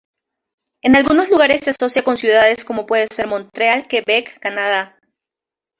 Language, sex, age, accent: Spanish, female, 19-29, Andino-Pacífico: Colombia, Perú, Ecuador, oeste de Bolivia y Venezuela andina